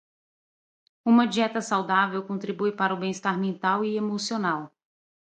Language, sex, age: Portuguese, female, 30-39